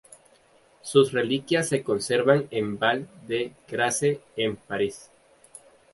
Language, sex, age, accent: Spanish, male, 19-29, América central